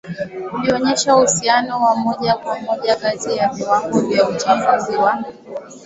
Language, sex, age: Swahili, female, 19-29